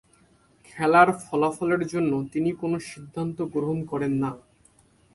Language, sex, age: Bengali, male, 19-29